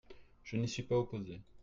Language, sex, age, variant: French, male, 30-39, Français de métropole